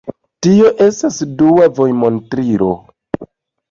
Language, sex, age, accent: Esperanto, male, 30-39, Internacia